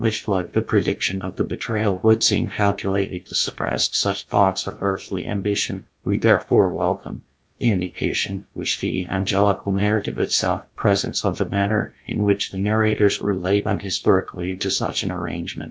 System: TTS, GlowTTS